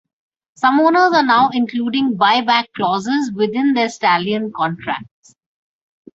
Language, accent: English, India and South Asia (India, Pakistan, Sri Lanka)